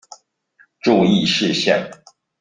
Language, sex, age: Chinese, male, 40-49